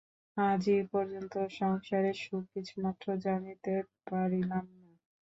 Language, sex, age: Bengali, female, 19-29